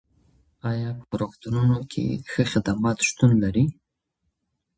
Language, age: Pashto, 30-39